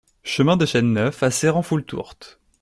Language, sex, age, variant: French, male, 19-29, Français de métropole